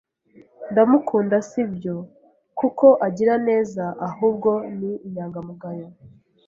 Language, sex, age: Kinyarwanda, female, 19-29